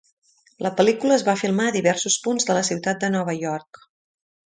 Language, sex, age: Catalan, female, 40-49